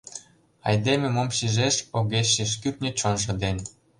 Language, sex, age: Mari, male, 19-29